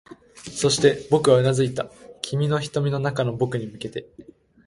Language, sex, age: Japanese, male, under 19